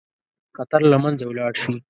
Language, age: Pashto, 19-29